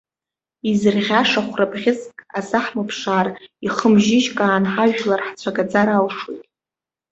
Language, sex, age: Abkhazian, female, 19-29